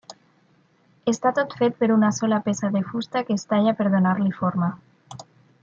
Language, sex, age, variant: Catalan, female, 30-39, Nord-Occidental